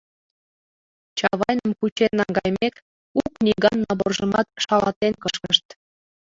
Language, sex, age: Mari, female, 19-29